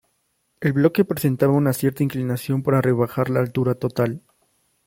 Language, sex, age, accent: Spanish, male, 19-29, México